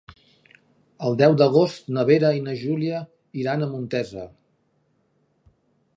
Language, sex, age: Catalan, male, 50-59